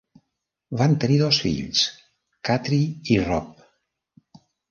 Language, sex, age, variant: Catalan, male, 70-79, Central